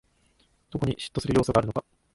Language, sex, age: Japanese, male, 19-29